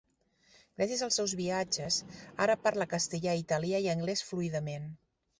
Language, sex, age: Catalan, female, 50-59